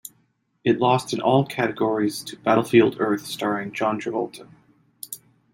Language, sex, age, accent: English, male, 30-39, United States English